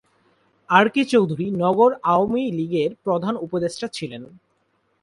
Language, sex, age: Bengali, male, 19-29